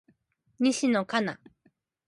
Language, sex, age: Japanese, female, 19-29